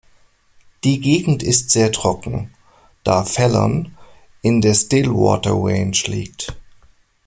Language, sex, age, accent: German, male, 30-39, Deutschland Deutsch